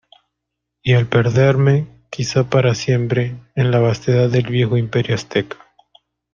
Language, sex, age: Spanish, male, 19-29